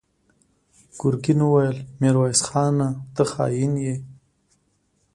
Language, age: Pashto, 19-29